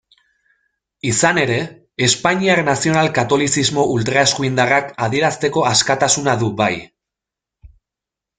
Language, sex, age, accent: Basque, male, 30-39, Mendebalekoa (Araba, Bizkaia, Gipuzkoako mendebaleko herri batzuk)